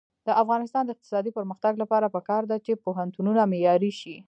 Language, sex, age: Pashto, female, 19-29